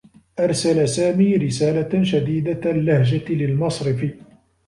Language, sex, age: Arabic, male, 30-39